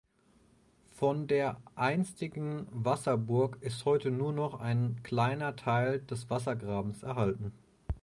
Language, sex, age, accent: German, male, 30-39, Deutschland Deutsch